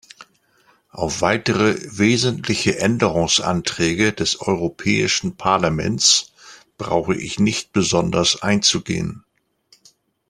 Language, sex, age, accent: German, male, 60-69, Deutschland Deutsch